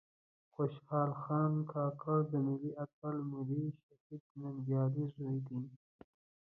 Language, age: Pashto, 19-29